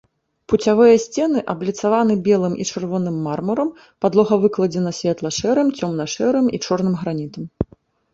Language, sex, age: Belarusian, female, 30-39